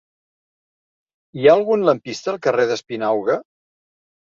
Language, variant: Catalan, Central